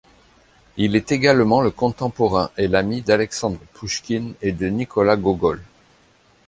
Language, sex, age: French, male, 50-59